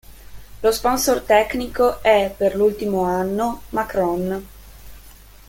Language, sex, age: Italian, female, 19-29